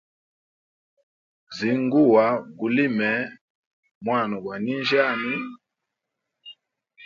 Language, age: Hemba, 40-49